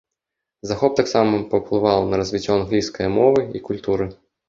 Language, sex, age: Belarusian, male, 19-29